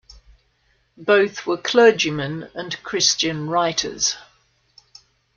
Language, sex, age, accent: English, female, 50-59, Australian English